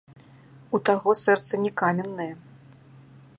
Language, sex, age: Belarusian, female, 60-69